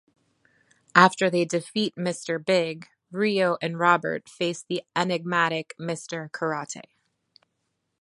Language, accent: English, United States English